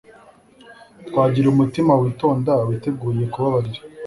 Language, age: Kinyarwanda, 19-29